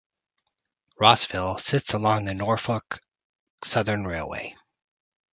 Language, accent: English, United States English